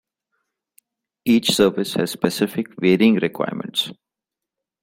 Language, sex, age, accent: English, male, 30-39, India and South Asia (India, Pakistan, Sri Lanka)